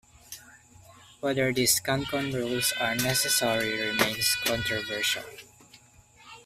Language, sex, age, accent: English, male, under 19, Filipino